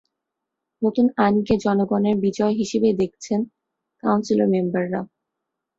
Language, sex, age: Bengali, female, 19-29